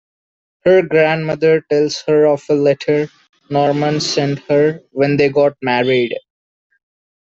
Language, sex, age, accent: English, male, 19-29, India and South Asia (India, Pakistan, Sri Lanka)